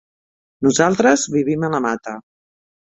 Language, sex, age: Catalan, female, 50-59